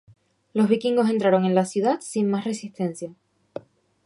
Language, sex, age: Spanish, female, 19-29